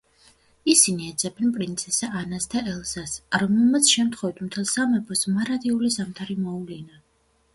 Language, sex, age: Georgian, female, 30-39